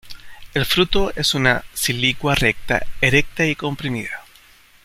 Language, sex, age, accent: Spanish, male, 40-49, Chileno: Chile, Cuyo